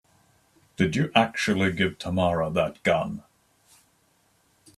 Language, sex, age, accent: English, male, 19-29, England English